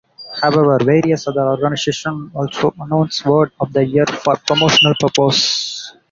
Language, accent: English, India and South Asia (India, Pakistan, Sri Lanka)